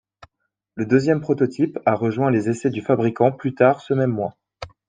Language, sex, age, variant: French, male, 19-29, Français de métropole